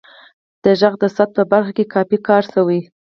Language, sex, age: Pashto, female, 19-29